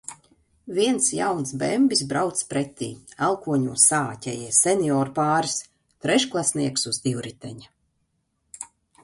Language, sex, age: Latvian, female, 40-49